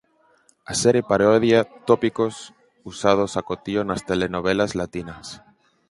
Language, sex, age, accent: Galician, male, 19-29, Central (gheada)